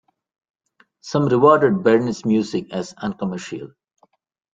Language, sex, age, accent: English, male, 40-49, India and South Asia (India, Pakistan, Sri Lanka)